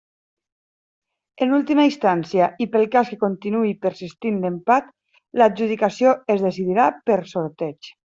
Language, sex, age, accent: Catalan, female, 30-39, valencià